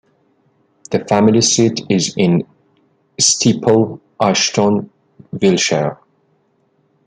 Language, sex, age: English, male, 30-39